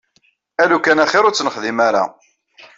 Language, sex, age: Kabyle, male, 40-49